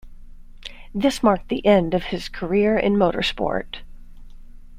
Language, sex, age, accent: English, female, 50-59, United States English